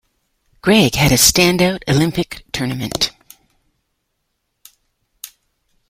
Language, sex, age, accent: English, female, 50-59, Canadian English